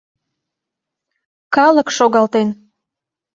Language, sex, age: Mari, female, 19-29